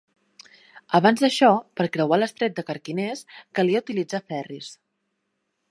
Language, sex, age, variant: Catalan, female, 30-39, Nord-Occidental